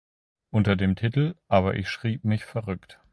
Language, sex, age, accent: German, male, 30-39, Deutschland Deutsch